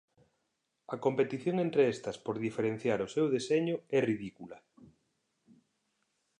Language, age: Galician, 40-49